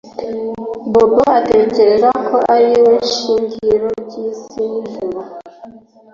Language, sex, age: Kinyarwanda, female, 40-49